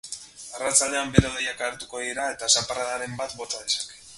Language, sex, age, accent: Basque, male, 19-29, Mendebalekoa (Araba, Bizkaia, Gipuzkoako mendebaleko herri batzuk)